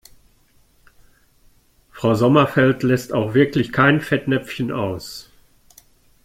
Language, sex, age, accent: German, male, 60-69, Deutschland Deutsch